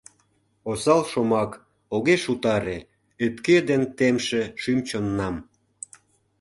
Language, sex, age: Mari, male, 50-59